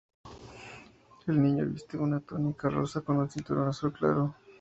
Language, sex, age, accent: Spanish, male, 19-29, México